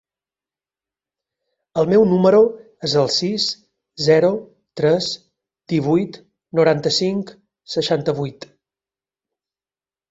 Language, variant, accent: Catalan, Balear, mallorquí